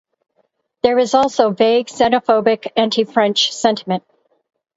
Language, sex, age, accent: English, female, 60-69, United States English